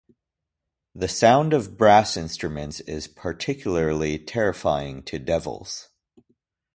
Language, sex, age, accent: English, male, 40-49, United States English